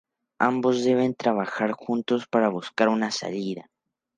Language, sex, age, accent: Spanish, male, under 19, México